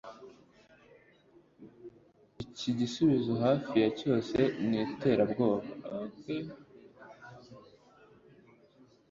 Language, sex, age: Kinyarwanda, male, under 19